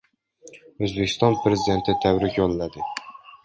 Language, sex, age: Uzbek, male, 19-29